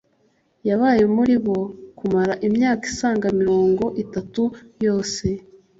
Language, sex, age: Kinyarwanda, female, 19-29